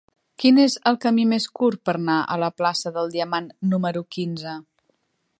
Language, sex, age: Catalan, female, 40-49